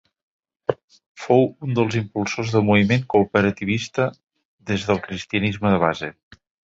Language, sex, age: Catalan, male, 50-59